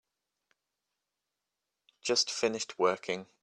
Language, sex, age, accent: English, male, 19-29, England English